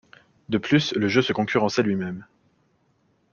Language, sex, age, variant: French, male, 19-29, Français de métropole